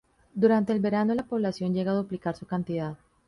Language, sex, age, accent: Spanish, female, 30-39, Andino-Pacífico: Colombia, Perú, Ecuador, oeste de Bolivia y Venezuela andina